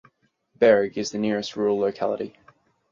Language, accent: English, Australian English